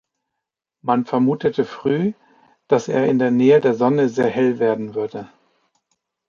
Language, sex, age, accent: German, male, 40-49, Deutschland Deutsch